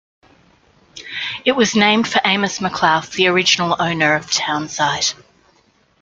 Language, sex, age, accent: English, female, 40-49, Australian English